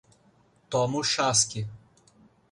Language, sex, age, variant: Portuguese, male, 19-29, Portuguese (Brasil)